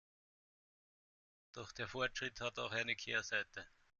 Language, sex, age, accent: German, male, 30-39, Österreichisches Deutsch